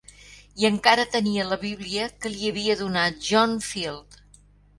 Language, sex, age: Catalan, female, 70-79